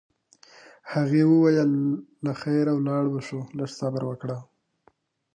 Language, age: Pashto, 19-29